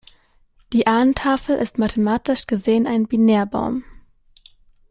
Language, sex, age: German, female, under 19